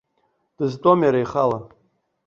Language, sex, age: Abkhazian, male, 40-49